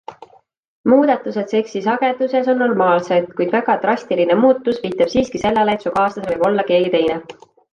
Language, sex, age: Estonian, female, 19-29